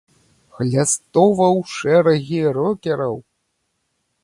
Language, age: Belarusian, 30-39